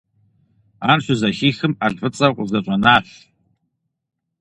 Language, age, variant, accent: Kabardian, 40-49, Адыгэбзэ (Къэбэрдей, Кирил, псоми зэдай), Джылэхъстэней (Gilahsteney)